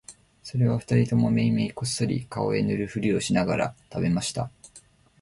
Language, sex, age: Japanese, male, 19-29